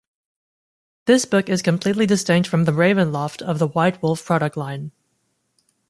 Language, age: English, 19-29